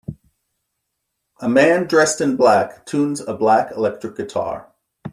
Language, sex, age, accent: English, male, 50-59, United States English